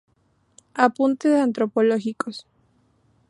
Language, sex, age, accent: Spanish, female, 19-29, México